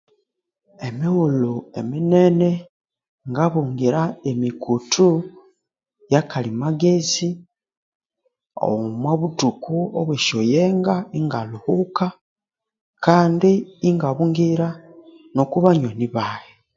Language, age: Konzo, 19-29